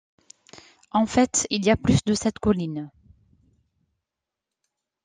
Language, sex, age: French, female, 19-29